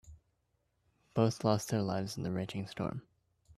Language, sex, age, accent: English, male, 19-29, United States English